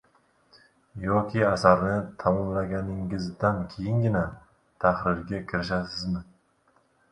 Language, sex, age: Uzbek, male, 30-39